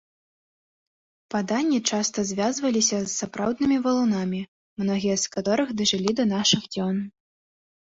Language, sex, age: Belarusian, female, 19-29